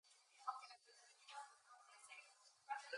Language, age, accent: English, 19-29, United States English